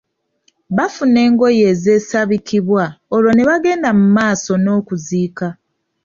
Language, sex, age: Ganda, female, 30-39